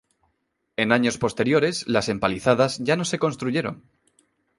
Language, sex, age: Spanish, male, 19-29